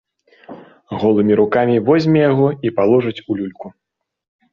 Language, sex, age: Belarusian, male, 19-29